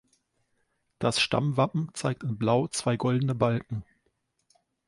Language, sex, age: German, male, 19-29